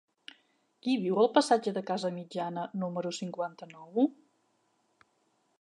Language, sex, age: Catalan, female, 40-49